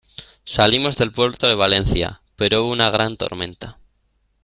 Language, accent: Spanish, España: Norte peninsular (Asturias, Castilla y León, Cantabria, País Vasco, Navarra, Aragón, La Rioja, Guadalajara, Cuenca)